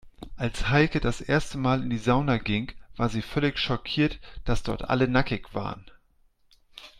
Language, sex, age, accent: German, male, 40-49, Deutschland Deutsch